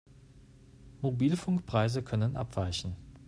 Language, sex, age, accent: German, male, 40-49, Deutschland Deutsch